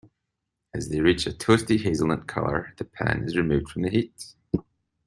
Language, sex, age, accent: English, male, 40-49, Scottish English